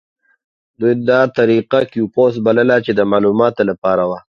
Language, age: Pashto, 30-39